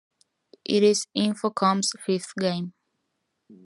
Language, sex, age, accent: English, female, 19-29, United States English